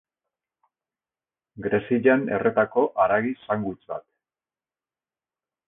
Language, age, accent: Basque, 60-69, Mendebalekoa (Araba, Bizkaia, Gipuzkoako mendebaleko herri batzuk)